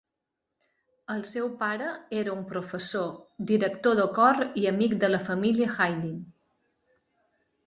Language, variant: Catalan, Balear